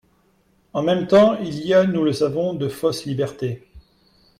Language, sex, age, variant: French, male, 40-49, Français de métropole